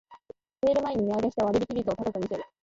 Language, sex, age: Japanese, female, under 19